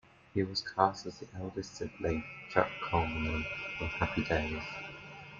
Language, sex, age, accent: English, male, under 19, England English